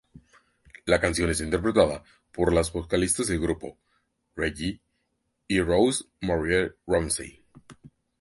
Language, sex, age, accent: Spanish, male, 19-29, México